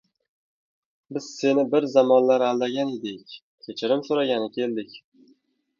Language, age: Uzbek, 19-29